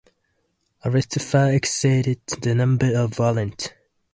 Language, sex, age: English, male, 19-29